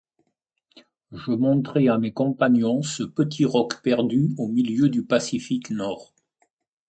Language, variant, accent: French, Français de métropole, Français du sud de la France